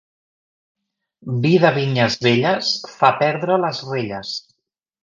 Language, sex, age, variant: Catalan, male, 40-49, Central